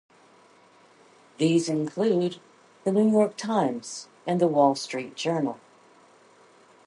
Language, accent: English, United States English